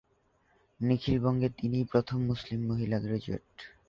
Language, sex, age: Bengali, male, 19-29